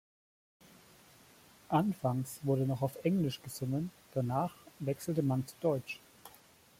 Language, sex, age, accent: German, male, 30-39, Deutschland Deutsch